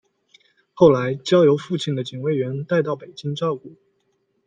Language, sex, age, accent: Chinese, male, 19-29, 出生地：河北省